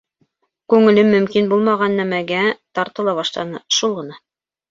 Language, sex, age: Bashkir, female, 40-49